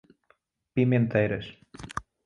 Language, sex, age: Portuguese, male, 30-39